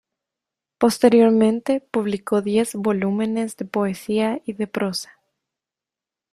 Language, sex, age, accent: Spanish, female, 19-29, América central